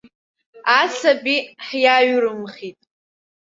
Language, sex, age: Abkhazian, female, under 19